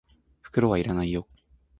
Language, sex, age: Japanese, male, 19-29